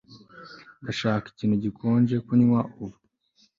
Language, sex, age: Kinyarwanda, male, 19-29